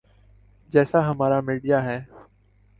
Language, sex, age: Urdu, male, 19-29